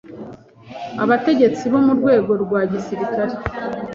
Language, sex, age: Kinyarwanda, female, 40-49